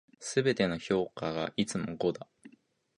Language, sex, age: Japanese, male, 19-29